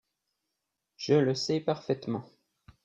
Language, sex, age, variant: French, male, 40-49, Français de métropole